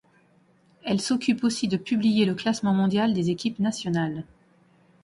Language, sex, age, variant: French, female, 40-49, Français de métropole